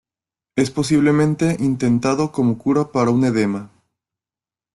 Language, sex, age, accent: Spanish, male, 19-29, México